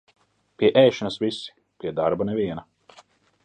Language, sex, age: Latvian, male, 30-39